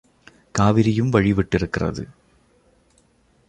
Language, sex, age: Tamil, male, 30-39